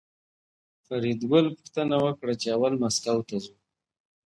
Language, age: Pashto, 30-39